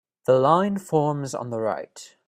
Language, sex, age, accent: English, male, 19-29, United States English